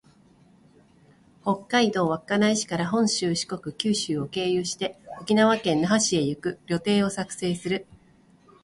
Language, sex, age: Japanese, female, 30-39